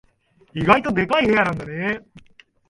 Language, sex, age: Japanese, male, 19-29